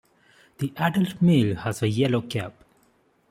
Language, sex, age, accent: English, male, 19-29, India and South Asia (India, Pakistan, Sri Lanka)